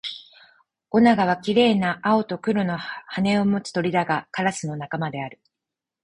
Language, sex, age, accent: Japanese, female, 40-49, 標準語